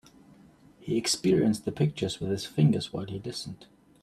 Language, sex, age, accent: English, male, 30-39, England English